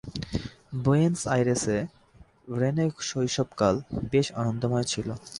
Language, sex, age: Bengali, male, 19-29